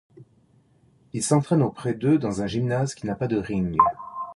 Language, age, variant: French, 50-59, Français de métropole